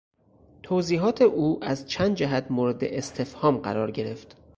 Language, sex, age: Persian, male, 30-39